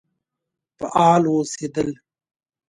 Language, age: Pashto, 19-29